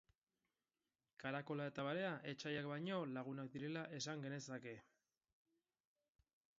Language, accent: Basque, Erdialdekoa edo Nafarra (Gipuzkoa, Nafarroa)